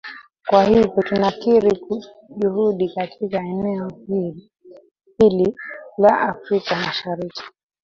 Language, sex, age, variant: Swahili, female, 19-29, Kiswahili cha Bara ya Kenya